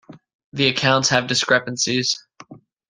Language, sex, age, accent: English, male, 19-29, United States English